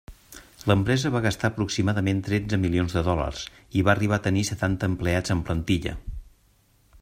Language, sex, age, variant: Catalan, male, 50-59, Central